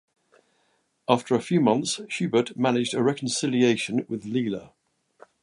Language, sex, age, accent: English, male, 60-69, England English